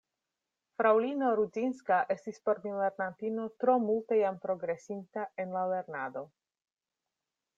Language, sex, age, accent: Esperanto, female, 40-49, Internacia